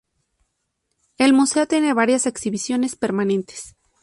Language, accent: Spanish, México